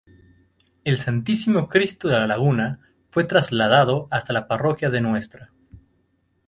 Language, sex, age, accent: Spanish, male, 19-29, México